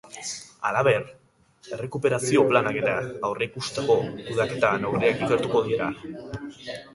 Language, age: Basque, under 19